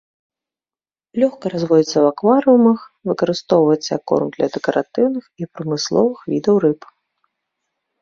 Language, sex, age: Belarusian, female, 30-39